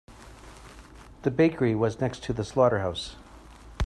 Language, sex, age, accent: English, male, 50-59, Canadian English